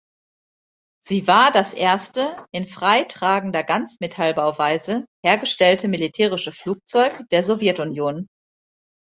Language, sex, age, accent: German, female, 40-49, Deutschland Deutsch